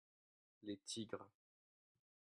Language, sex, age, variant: French, male, 19-29, Français de métropole